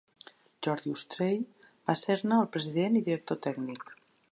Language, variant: Catalan, Central